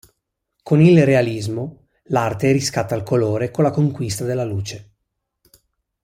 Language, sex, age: Italian, male, 19-29